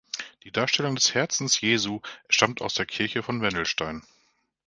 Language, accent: German, Deutschland Deutsch